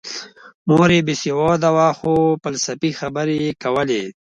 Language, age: Pashto, 30-39